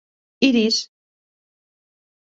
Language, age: Occitan, 50-59